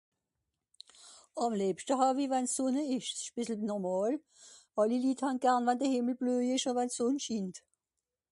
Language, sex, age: Swiss German, female, 60-69